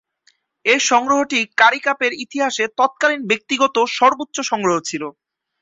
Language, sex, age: Bengali, male, 19-29